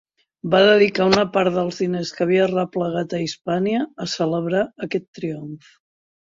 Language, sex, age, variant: Catalan, female, 60-69, Central